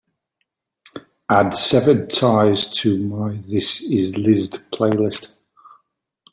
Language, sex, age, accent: English, male, 40-49, England English